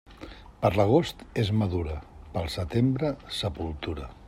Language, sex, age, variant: Catalan, male, 60-69, Central